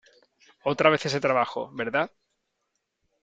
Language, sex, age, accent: Spanish, male, 40-49, España: Sur peninsular (Andalucia, Extremadura, Murcia)